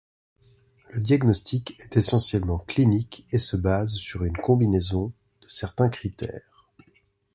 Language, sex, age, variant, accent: French, male, 40-49, Français d'Europe, Français de Suisse